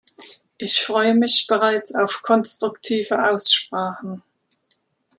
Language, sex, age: German, female, 50-59